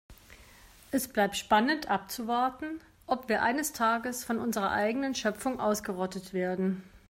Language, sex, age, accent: German, male, 50-59, Deutschland Deutsch